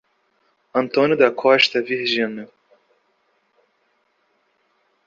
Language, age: Portuguese, 19-29